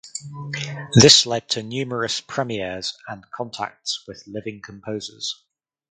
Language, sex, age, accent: English, male, 30-39, England English